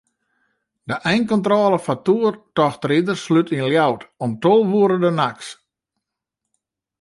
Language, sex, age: Western Frisian, male, 40-49